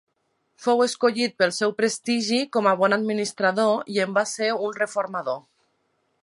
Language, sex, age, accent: Catalan, female, 30-39, valencià